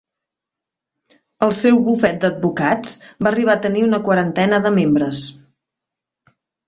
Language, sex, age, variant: Catalan, female, 40-49, Central